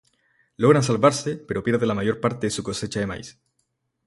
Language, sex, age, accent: Spanish, male, 19-29, Chileno: Chile, Cuyo